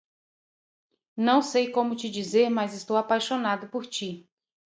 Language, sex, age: Portuguese, female, 30-39